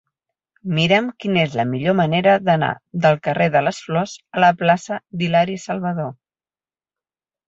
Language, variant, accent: Catalan, Central, tarragoní